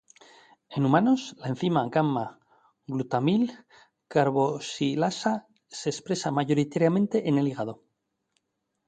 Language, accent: Spanish, España: Norte peninsular (Asturias, Castilla y León, Cantabria, País Vasco, Navarra, Aragón, La Rioja, Guadalajara, Cuenca)